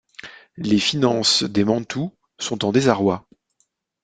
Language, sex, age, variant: French, male, 40-49, Français de métropole